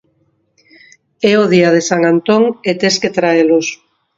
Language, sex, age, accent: Galician, female, 50-59, Oriental (común en zona oriental)